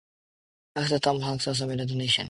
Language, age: English, 19-29